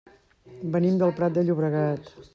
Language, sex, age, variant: Catalan, female, 50-59, Central